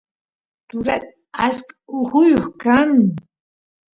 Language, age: Santiago del Estero Quichua, 30-39